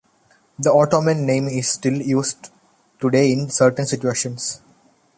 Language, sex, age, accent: English, male, 19-29, India and South Asia (India, Pakistan, Sri Lanka)